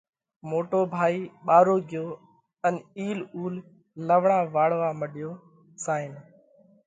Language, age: Parkari Koli, 19-29